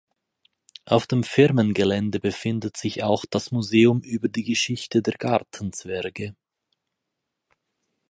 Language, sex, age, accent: German, male, 30-39, Schweizerdeutsch